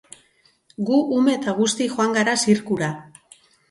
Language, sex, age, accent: Basque, female, 40-49, Mendebalekoa (Araba, Bizkaia, Gipuzkoako mendebaleko herri batzuk)